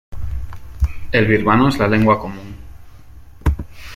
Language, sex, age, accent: Spanish, male, 19-29, España: Centro-Sur peninsular (Madrid, Toledo, Castilla-La Mancha)